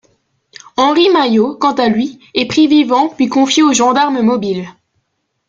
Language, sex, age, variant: French, female, 19-29, Français de métropole